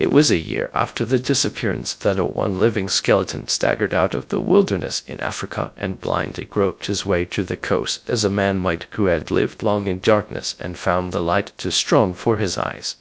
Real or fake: fake